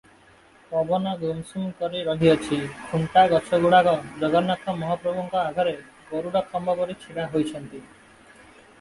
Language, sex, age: Odia, male, 19-29